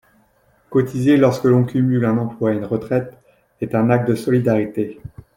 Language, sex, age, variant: French, male, 30-39, Français de métropole